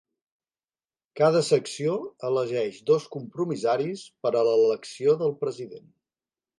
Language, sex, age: Catalan, male, 50-59